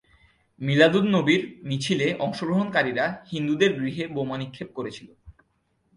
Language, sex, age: Bengali, male, 19-29